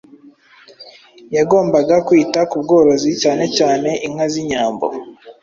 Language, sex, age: Kinyarwanda, male, 19-29